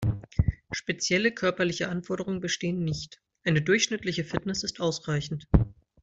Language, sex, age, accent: German, male, 30-39, Deutschland Deutsch